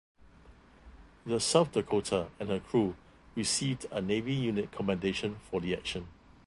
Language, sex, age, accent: English, male, 50-59, Singaporean English